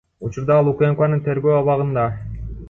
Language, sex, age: Kyrgyz, male, 19-29